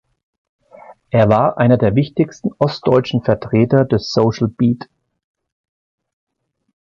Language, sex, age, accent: German, male, 50-59, Deutschland Deutsch